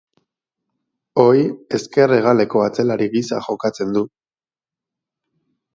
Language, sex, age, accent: Basque, male, 30-39, Batua